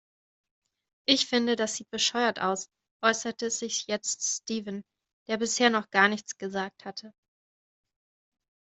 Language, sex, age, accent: German, female, 30-39, Deutschland Deutsch